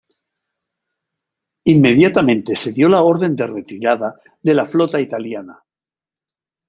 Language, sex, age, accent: Spanish, male, 60-69, España: Norte peninsular (Asturias, Castilla y León, Cantabria, País Vasco, Navarra, Aragón, La Rioja, Guadalajara, Cuenca)